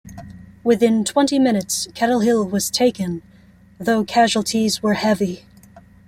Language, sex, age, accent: English, female, 19-29, United States English